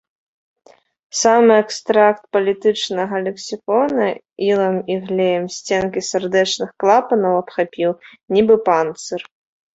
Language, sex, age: Belarusian, female, 19-29